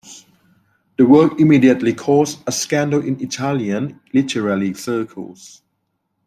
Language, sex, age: English, male, 30-39